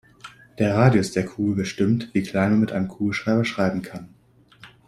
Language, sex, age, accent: German, male, under 19, Deutschland Deutsch